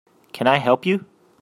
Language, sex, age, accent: English, male, 30-39, United States English